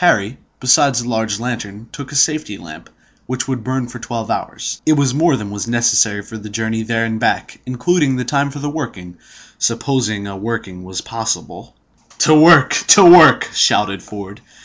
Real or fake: real